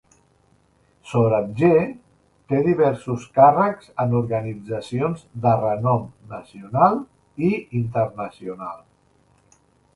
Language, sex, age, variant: Catalan, male, 50-59, Central